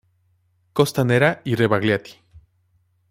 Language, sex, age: Spanish, male, 19-29